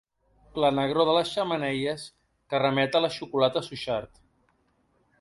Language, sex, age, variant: Catalan, male, 50-59, Balear